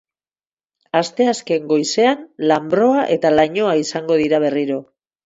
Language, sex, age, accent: Basque, female, 40-49, Mendebalekoa (Araba, Bizkaia, Gipuzkoako mendebaleko herri batzuk)